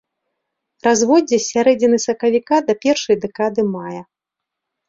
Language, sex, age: Belarusian, female, 40-49